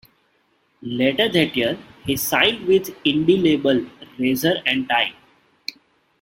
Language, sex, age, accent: English, male, 19-29, India and South Asia (India, Pakistan, Sri Lanka)